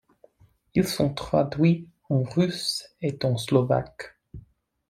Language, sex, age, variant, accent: French, male, 19-29, Français d'Europe, Français du Royaume-Uni